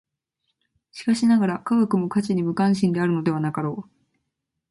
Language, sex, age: Japanese, female, 19-29